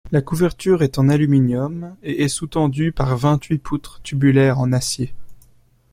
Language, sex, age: French, male, 19-29